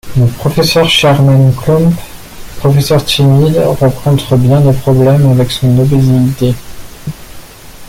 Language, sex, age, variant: French, male, 30-39, Français de métropole